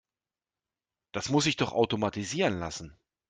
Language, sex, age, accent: German, male, 40-49, Deutschland Deutsch